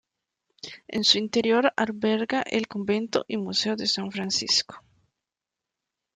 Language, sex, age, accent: Spanish, female, 19-29, América central